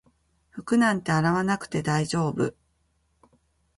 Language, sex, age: Japanese, female, 50-59